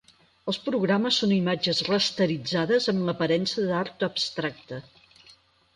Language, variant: Catalan, Central